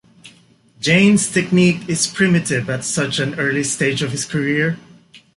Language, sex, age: English, male, 19-29